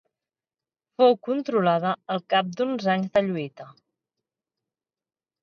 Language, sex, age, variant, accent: Catalan, female, 30-39, Central, central